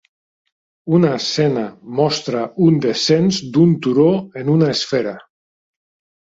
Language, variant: Catalan, Nord-Occidental